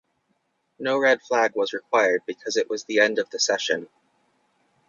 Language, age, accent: English, 19-29, United States English